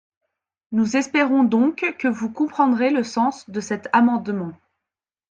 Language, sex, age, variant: French, female, 30-39, Français de métropole